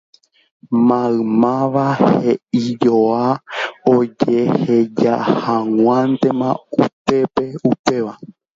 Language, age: Guarani, 19-29